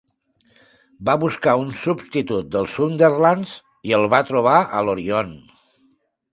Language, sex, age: Catalan, male, 60-69